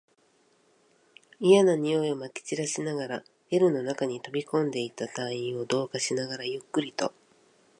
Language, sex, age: Japanese, female, 50-59